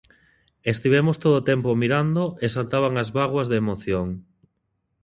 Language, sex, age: Galician, male, 19-29